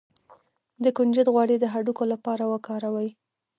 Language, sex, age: Pashto, female, 19-29